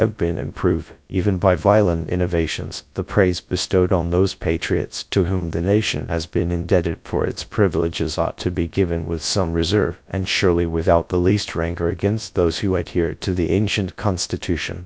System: TTS, GradTTS